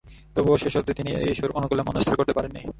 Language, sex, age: Bengali, female, 19-29